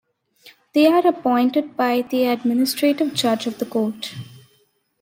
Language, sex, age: English, female, under 19